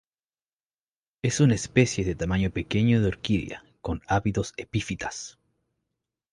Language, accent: Spanish, Chileno: Chile, Cuyo